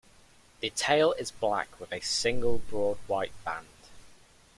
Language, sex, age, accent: English, male, 19-29, England English